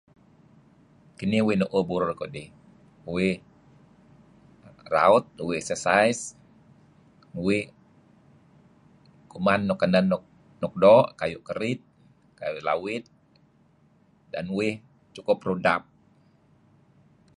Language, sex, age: Kelabit, male, 50-59